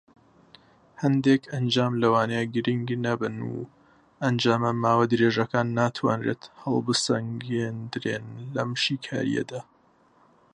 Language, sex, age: Central Kurdish, male, 19-29